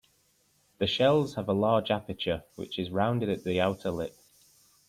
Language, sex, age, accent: English, male, 19-29, England English